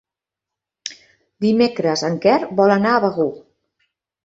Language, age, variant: Catalan, 50-59, Central